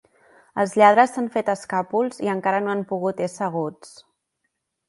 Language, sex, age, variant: Catalan, female, 19-29, Central